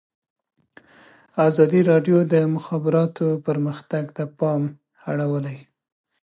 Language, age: Pashto, 19-29